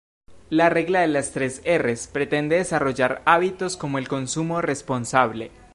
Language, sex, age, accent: Spanish, male, under 19, Andino-Pacífico: Colombia, Perú, Ecuador, oeste de Bolivia y Venezuela andina